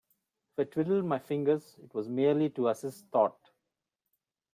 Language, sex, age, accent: English, male, 30-39, India and South Asia (India, Pakistan, Sri Lanka)